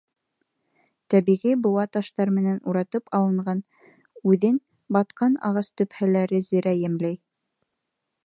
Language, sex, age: Bashkir, female, 19-29